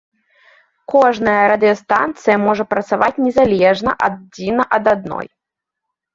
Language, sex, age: Belarusian, female, 19-29